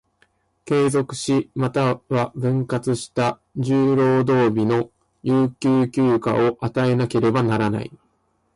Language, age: Japanese, 19-29